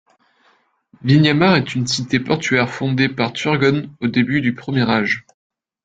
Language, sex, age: French, male, 19-29